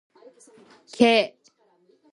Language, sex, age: English, female, under 19